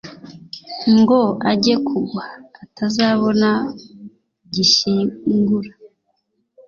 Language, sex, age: Kinyarwanda, female, 19-29